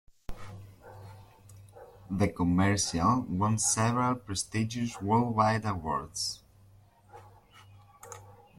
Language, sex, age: English, male, 19-29